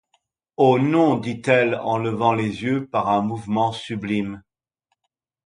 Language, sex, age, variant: French, male, 60-69, Français de métropole